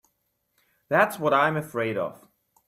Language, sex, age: English, male, 19-29